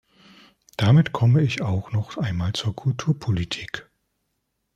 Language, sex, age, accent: German, male, 40-49, Deutschland Deutsch